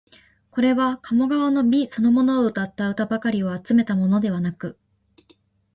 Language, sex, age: Japanese, female, 19-29